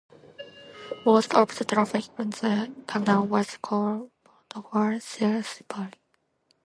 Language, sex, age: English, female, 19-29